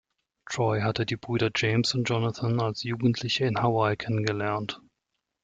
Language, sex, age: German, male, 30-39